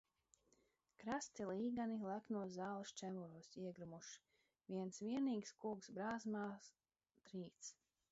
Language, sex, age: Latvian, female, 30-39